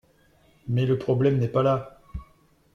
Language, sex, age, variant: French, male, 40-49, Français de métropole